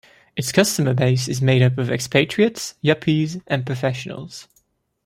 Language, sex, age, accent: English, male, 19-29, England English